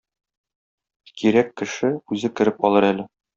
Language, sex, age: Tatar, male, 30-39